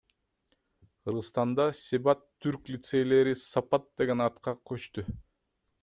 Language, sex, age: Kyrgyz, male, 19-29